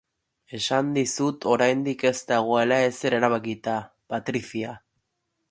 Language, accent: Basque, Erdialdekoa edo Nafarra (Gipuzkoa, Nafarroa)